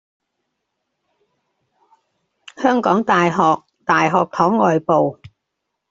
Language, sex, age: Cantonese, female, 70-79